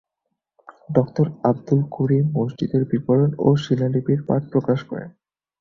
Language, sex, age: Bengali, male, 19-29